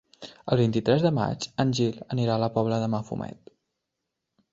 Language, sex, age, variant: Catalan, male, under 19, Nord-Occidental